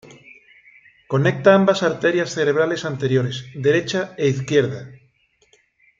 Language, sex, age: Spanish, male, 50-59